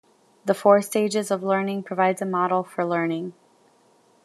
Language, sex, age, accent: English, female, 19-29, United States English